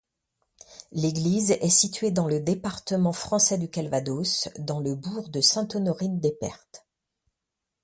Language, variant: French, Français de métropole